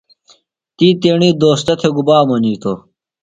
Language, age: Phalura, under 19